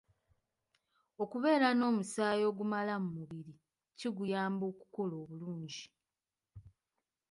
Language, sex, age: Ganda, female, 19-29